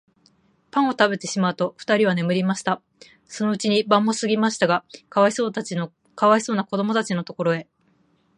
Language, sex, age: Japanese, female, 30-39